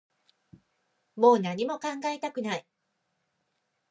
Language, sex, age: Japanese, female, 50-59